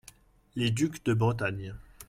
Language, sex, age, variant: French, male, 30-39, Français de métropole